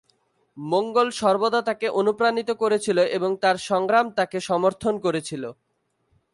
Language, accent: Bengali, fluent